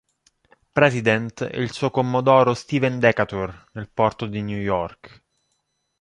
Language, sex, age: Italian, male, 30-39